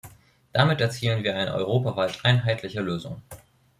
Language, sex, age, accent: German, male, 19-29, Deutschland Deutsch